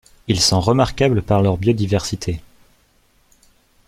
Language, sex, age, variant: French, male, 19-29, Français de métropole